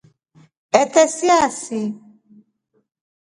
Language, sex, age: Rombo, female, 40-49